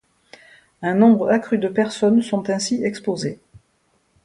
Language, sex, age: French, female, 50-59